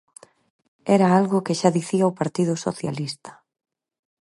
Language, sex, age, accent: Galician, female, 30-39, Normativo (estándar)